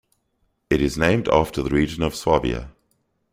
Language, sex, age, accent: English, male, 30-39, Southern African (South Africa, Zimbabwe, Namibia)